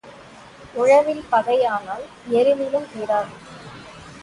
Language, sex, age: Tamil, female, 19-29